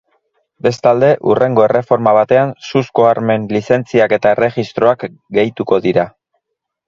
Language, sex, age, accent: Basque, male, 40-49, Mendebalekoa (Araba, Bizkaia, Gipuzkoako mendebaleko herri batzuk)